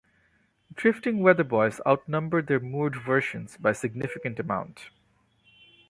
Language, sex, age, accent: English, male, 30-39, India and South Asia (India, Pakistan, Sri Lanka)